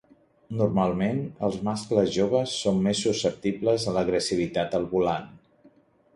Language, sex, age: Catalan, male, 50-59